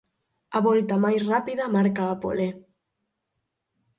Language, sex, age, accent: Galician, female, 19-29, Normativo (estándar)